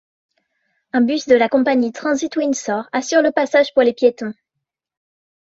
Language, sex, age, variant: French, female, 19-29, Français de métropole